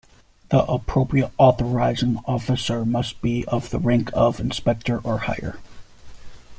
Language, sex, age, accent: English, male, 30-39, United States English